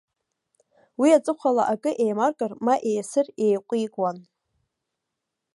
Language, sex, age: Abkhazian, female, 19-29